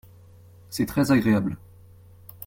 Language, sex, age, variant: French, male, 30-39, Français de métropole